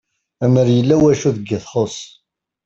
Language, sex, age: Kabyle, male, 30-39